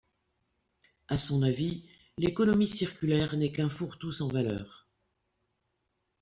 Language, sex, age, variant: French, female, 60-69, Français de métropole